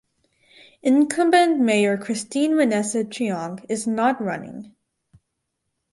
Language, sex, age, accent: English, female, under 19, United States English